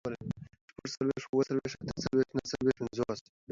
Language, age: Pashto, under 19